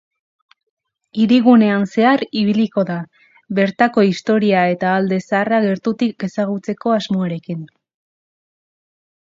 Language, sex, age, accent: Basque, female, 19-29, Erdialdekoa edo Nafarra (Gipuzkoa, Nafarroa)